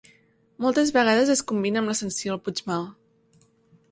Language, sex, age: Catalan, female, 19-29